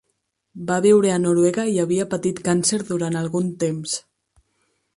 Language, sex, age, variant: Catalan, female, under 19, Nord-Occidental